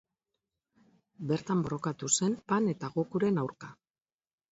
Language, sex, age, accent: Basque, female, 50-59, Mendebalekoa (Araba, Bizkaia, Gipuzkoako mendebaleko herri batzuk)